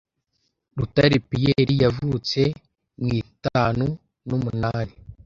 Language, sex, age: Kinyarwanda, male, under 19